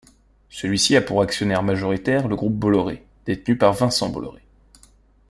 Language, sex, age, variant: French, male, 30-39, Français de métropole